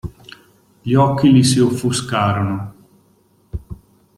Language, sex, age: Italian, male, 40-49